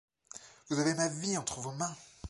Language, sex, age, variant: French, male, 19-29, Français de métropole